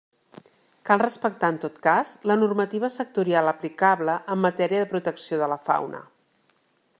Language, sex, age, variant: Catalan, female, 40-49, Central